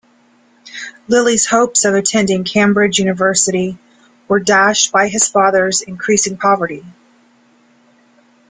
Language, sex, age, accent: English, female, 40-49, United States English